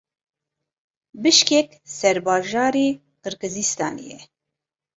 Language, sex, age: Kurdish, female, 30-39